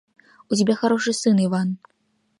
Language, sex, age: Mari, female, under 19